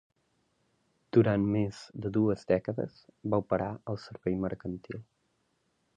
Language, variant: Catalan, Central